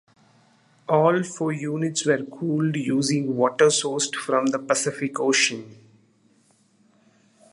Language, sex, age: English, male, 30-39